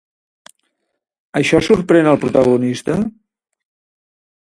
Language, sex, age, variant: Catalan, male, 60-69, Central